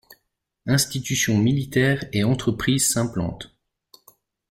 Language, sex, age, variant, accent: French, male, 30-39, Français d'Europe, Français de Suisse